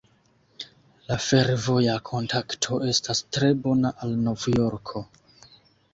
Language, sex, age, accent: Esperanto, male, 19-29, Internacia